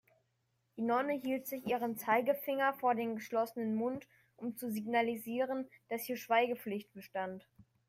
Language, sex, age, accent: German, male, under 19, Deutschland Deutsch